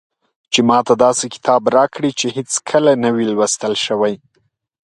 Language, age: Pashto, 19-29